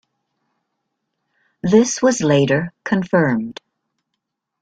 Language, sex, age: English, female, 60-69